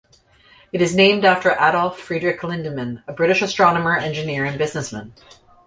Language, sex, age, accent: English, female, 40-49, Canadian English